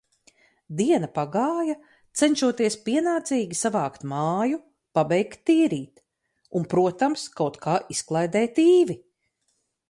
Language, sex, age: Latvian, female, 50-59